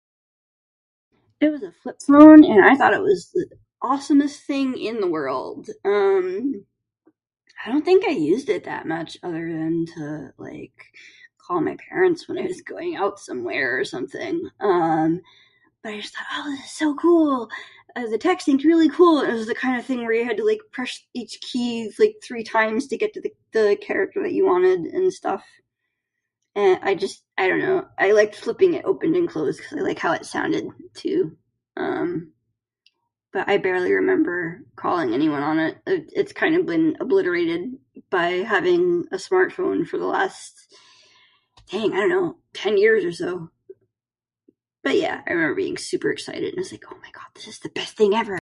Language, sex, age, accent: English, female, 30-39, United States English